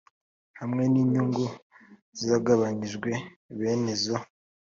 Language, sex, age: Kinyarwanda, male, 19-29